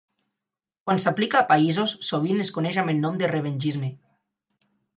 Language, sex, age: Catalan, male, 19-29